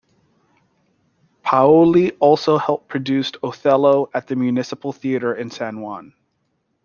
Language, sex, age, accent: English, male, 30-39, United States English